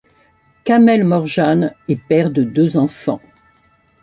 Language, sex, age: French, female, 70-79